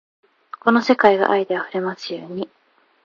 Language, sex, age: Japanese, female, 19-29